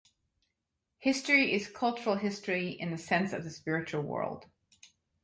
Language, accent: English, United States English